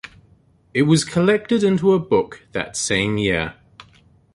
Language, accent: English, New Zealand English